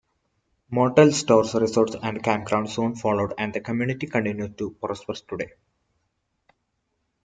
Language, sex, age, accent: English, male, 19-29, India and South Asia (India, Pakistan, Sri Lanka)